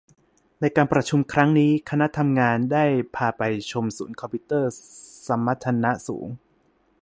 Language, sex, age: Thai, male, 19-29